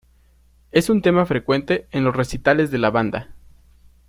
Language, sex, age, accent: Spanish, male, 19-29, México